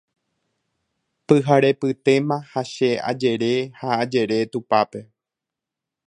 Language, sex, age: Guarani, male, 30-39